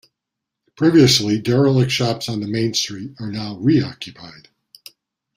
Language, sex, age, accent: English, male, 60-69, United States English